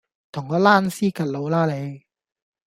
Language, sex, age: Cantonese, male, 19-29